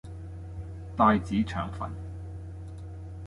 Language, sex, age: Cantonese, male, 30-39